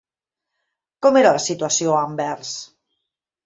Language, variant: Catalan, Central